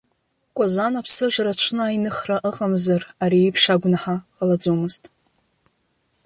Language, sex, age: Abkhazian, female, 30-39